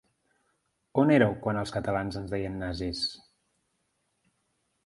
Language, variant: Catalan, Central